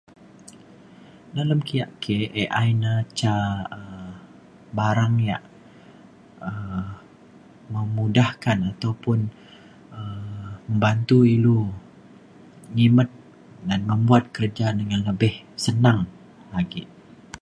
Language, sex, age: Mainstream Kenyah, male, 19-29